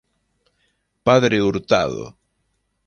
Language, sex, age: Spanish, male, 50-59